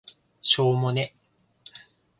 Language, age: Japanese, 19-29